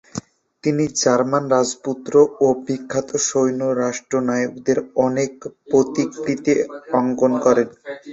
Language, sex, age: Bengali, male, 19-29